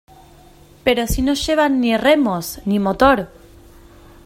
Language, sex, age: Spanish, female, 30-39